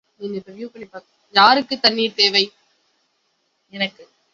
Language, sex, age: Tamil, female, 19-29